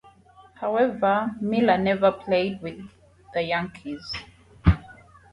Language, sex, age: English, female, 30-39